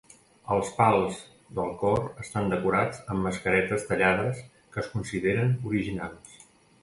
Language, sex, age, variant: Catalan, male, 40-49, Nord-Occidental